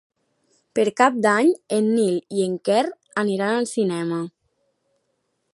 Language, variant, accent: Catalan, Nord-Occidental, central